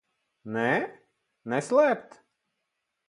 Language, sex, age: Latvian, male, 40-49